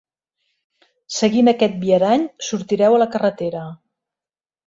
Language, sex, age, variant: Catalan, female, 50-59, Central